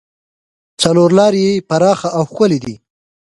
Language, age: Pashto, 19-29